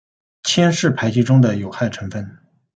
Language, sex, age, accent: Chinese, male, 30-39, 出生地：江苏省